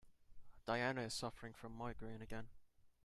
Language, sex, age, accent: English, male, 19-29, United States English